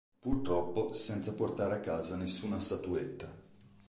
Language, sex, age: Italian, male, 30-39